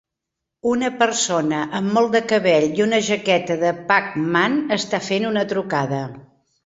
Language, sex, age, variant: Catalan, female, 70-79, Central